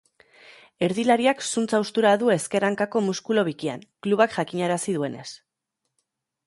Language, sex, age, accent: Basque, female, 30-39, Erdialdekoa edo Nafarra (Gipuzkoa, Nafarroa)